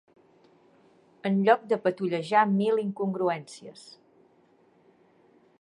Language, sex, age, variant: Catalan, female, 50-59, Central